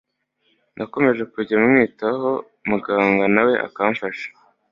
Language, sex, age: Kinyarwanda, male, under 19